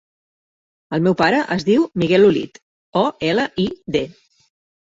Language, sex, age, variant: Catalan, female, 40-49, Central